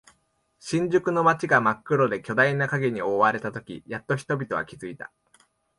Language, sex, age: Japanese, male, 19-29